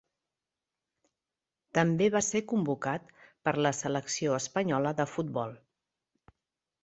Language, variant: Catalan, Central